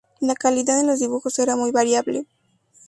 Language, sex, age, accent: Spanish, female, under 19, México